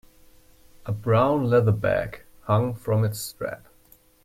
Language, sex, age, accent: English, male, 30-39, United States English